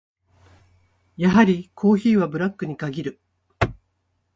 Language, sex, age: Japanese, female, 60-69